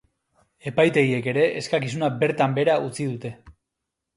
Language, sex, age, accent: Basque, male, 30-39, Mendebalekoa (Araba, Bizkaia, Gipuzkoako mendebaleko herri batzuk)